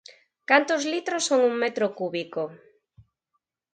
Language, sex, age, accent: Galician, female, 40-49, Oriental (común en zona oriental)